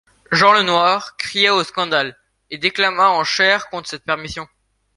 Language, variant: French, Français de métropole